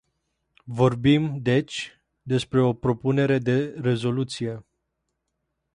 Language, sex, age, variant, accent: Romanian, male, 19-29, Romanian-Romania, Muntenesc